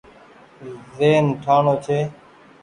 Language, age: Goaria, 19-29